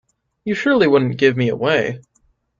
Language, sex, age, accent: English, male, 19-29, United States English